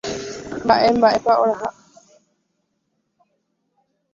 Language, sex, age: Guarani, female, under 19